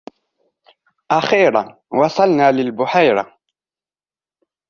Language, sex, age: Arabic, male, 19-29